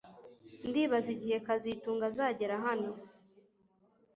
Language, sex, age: Kinyarwanda, female, under 19